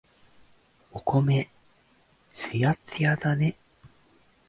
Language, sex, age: Japanese, male, 19-29